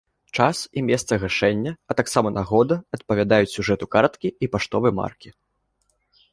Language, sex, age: Belarusian, male, under 19